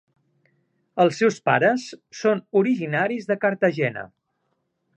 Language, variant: Catalan, Central